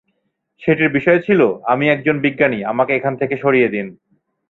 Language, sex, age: Bengali, male, 30-39